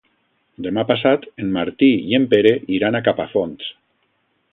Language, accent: Catalan, valencià